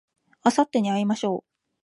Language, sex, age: Japanese, female, 19-29